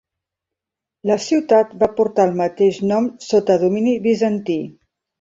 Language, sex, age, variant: Catalan, female, 50-59, Central